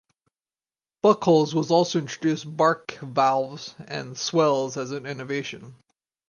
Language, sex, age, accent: English, male, 30-39, United States English